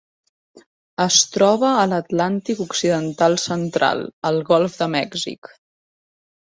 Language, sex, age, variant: Catalan, female, 30-39, Central